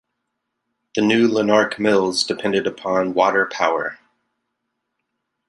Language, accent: English, United States English